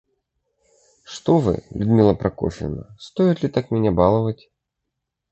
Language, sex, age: Russian, male, 30-39